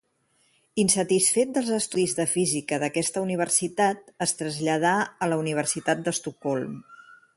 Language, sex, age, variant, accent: Catalan, female, 60-69, Central, balear; central